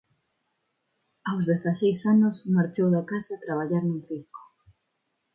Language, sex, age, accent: Galician, female, 19-29, Neofalante